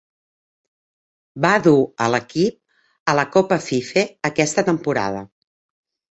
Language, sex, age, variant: Catalan, female, 50-59, Central